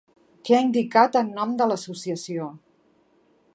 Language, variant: Catalan, Central